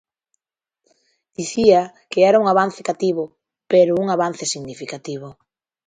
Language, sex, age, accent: Galician, female, 30-39, Central (gheada)